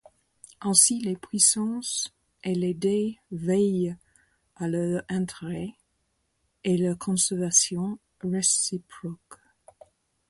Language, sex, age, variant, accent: French, female, 50-59, Français d'Europe, Français du Royaume-Uni